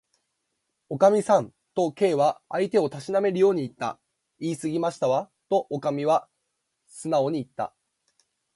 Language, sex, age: Japanese, male, 19-29